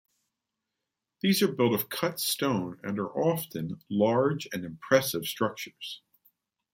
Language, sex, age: English, male, 50-59